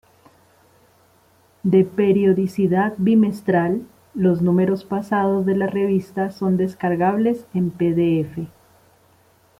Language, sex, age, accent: Spanish, female, 40-49, Andino-Pacífico: Colombia, Perú, Ecuador, oeste de Bolivia y Venezuela andina